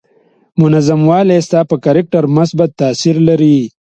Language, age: Pashto, 30-39